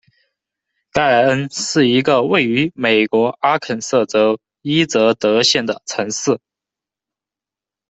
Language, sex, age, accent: Chinese, male, under 19, 出生地：四川省